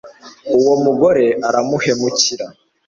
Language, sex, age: Kinyarwanda, male, 19-29